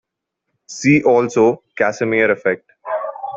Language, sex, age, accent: English, male, 19-29, India and South Asia (India, Pakistan, Sri Lanka)